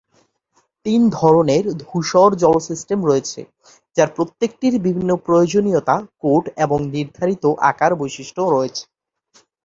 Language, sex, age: Bengali, male, 19-29